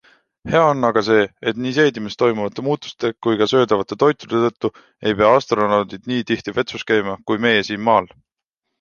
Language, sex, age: Estonian, male, 19-29